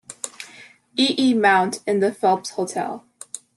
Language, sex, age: English, female, under 19